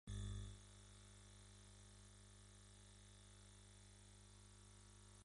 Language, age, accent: Spanish, 40-49, España: Centro-Sur peninsular (Madrid, Toledo, Castilla-La Mancha)